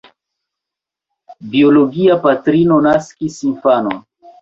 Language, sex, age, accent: Esperanto, male, 40-49, Internacia